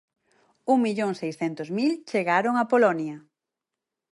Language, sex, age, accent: Galician, female, 30-39, Oriental (común en zona oriental)